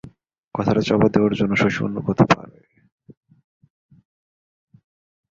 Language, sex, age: Bengali, male, 19-29